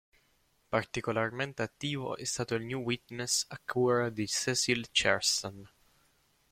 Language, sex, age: Italian, male, 19-29